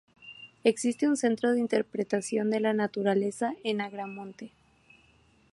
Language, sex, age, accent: Spanish, female, 19-29, México